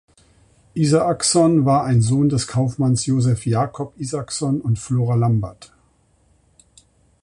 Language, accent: German, Deutschland Deutsch